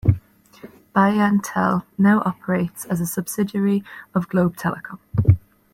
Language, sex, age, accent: English, female, 19-29, Irish English